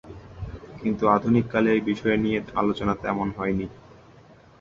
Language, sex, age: Bengali, male, 19-29